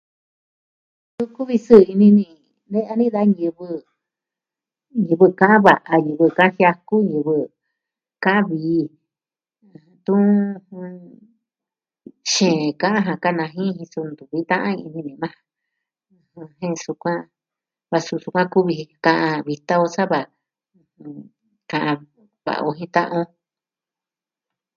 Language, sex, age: Southwestern Tlaxiaco Mixtec, female, 60-69